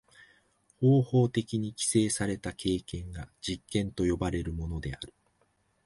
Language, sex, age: Japanese, male, 50-59